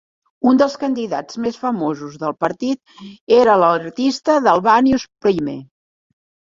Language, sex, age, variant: Catalan, female, 50-59, Central